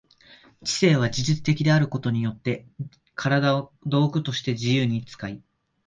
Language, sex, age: Japanese, male, 19-29